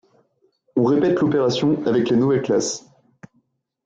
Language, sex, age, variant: French, male, 19-29, Français de métropole